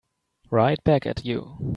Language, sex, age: English, male, 19-29